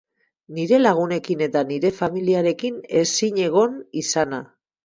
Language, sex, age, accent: Basque, female, 40-49, Mendebalekoa (Araba, Bizkaia, Gipuzkoako mendebaleko herri batzuk)